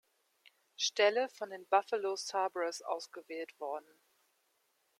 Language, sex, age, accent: German, female, 30-39, Deutschland Deutsch